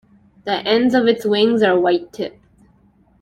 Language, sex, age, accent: English, female, 19-29, Canadian English